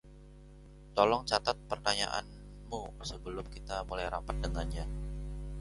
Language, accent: Indonesian, Indonesia